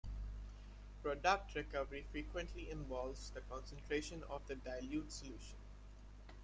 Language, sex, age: English, male, 19-29